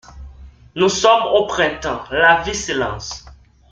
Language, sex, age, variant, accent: French, male, 19-29, Français d'Amérique du Nord, Français du Canada